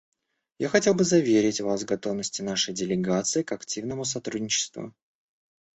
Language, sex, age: Russian, male, 19-29